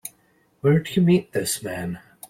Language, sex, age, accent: English, male, 19-29, United States English